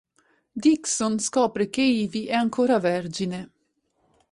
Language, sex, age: Italian, female, 30-39